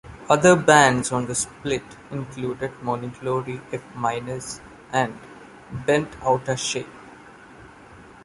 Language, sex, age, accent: English, male, 30-39, India and South Asia (India, Pakistan, Sri Lanka)